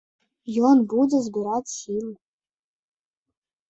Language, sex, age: Belarusian, female, 40-49